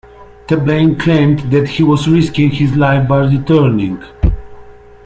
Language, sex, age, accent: English, male, 40-49, United States English